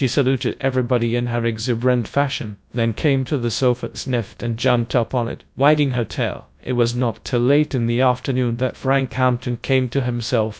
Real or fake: fake